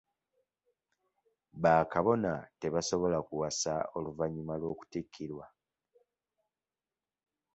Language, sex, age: Ganda, male, 19-29